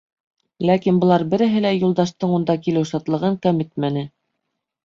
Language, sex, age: Bashkir, female, 30-39